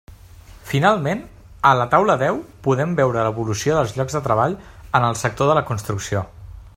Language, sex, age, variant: Catalan, male, 19-29, Central